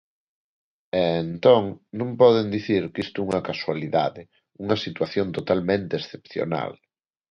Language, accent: Galician, Neofalante